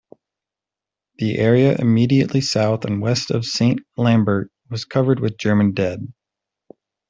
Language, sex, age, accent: English, male, 30-39, United States English